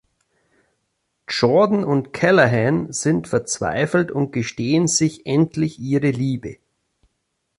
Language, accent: German, Deutschland Deutsch